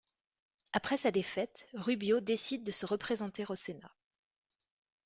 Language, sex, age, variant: French, female, 19-29, Français de métropole